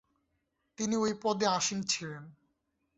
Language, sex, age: Bengali, male, 19-29